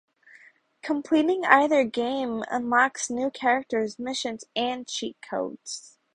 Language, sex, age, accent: English, female, under 19, United States English